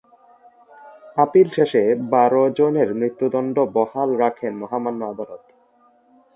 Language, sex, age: Bengali, male, under 19